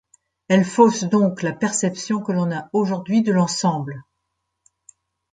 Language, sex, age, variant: French, female, 60-69, Français de métropole